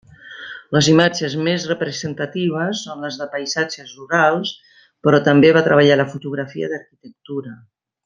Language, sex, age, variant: Catalan, female, 50-59, Central